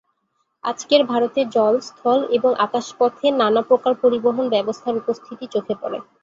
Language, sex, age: Bengali, female, 19-29